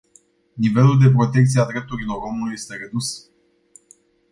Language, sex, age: Romanian, male, 19-29